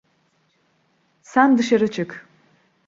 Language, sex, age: Turkish, female, 30-39